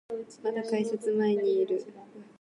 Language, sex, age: Japanese, female, 19-29